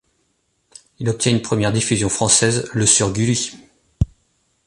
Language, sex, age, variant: French, male, 40-49, Français de métropole